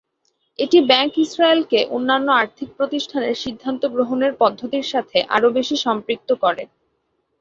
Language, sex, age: Bengali, female, under 19